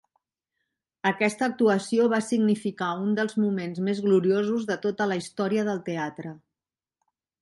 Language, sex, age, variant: Catalan, female, 60-69, Central